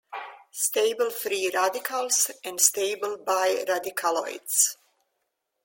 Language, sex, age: English, female, 60-69